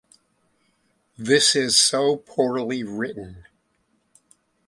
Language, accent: English, United States English